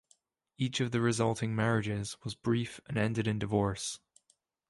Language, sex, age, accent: English, male, 19-29, Scottish English